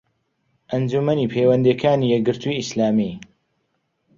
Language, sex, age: Central Kurdish, male, 30-39